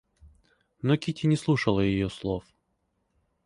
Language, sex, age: Russian, male, 30-39